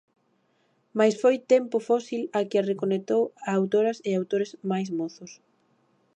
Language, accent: Galician, Oriental (común en zona oriental)